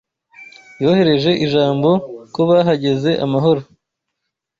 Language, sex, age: Kinyarwanda, male, 19-29